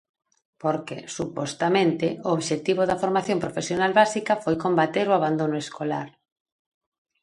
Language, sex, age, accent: Galician, female, 40-49, Normativo (estándar)